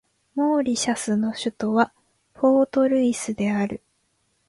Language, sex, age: Japanese, female, 19-29